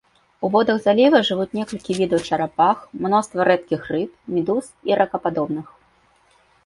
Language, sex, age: Belarusian, female, 30-39